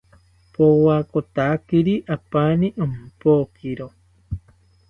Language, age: South Ucayali Ashéninka, 30-39